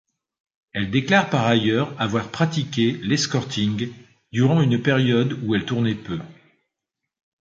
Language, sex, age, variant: French, male, 50-59, Français de métropole